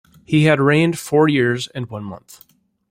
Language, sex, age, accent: English, male, 30-39, United States English